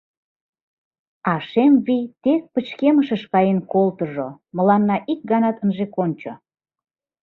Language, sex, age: Mari, female, 40-49